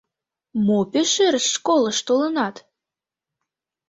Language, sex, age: Mari, female, under 19